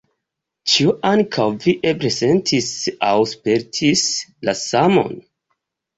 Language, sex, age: Esperanto, male, 19-29